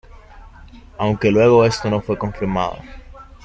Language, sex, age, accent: Spanish, male, 19-29, México